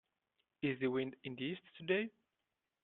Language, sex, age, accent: English, male, 19-29, England English